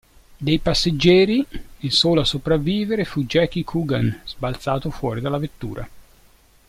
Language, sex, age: Italian, male, 40-49